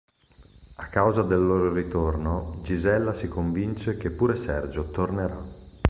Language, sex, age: Italian, male, 30-39